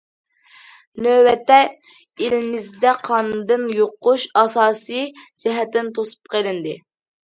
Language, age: Uyghur, 19-29